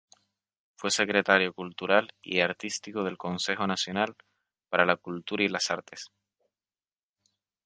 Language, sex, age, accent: Spanish, male, 19-29, España: Islas Canarias